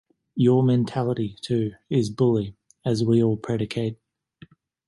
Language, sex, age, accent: English, male, 19-29, Australian English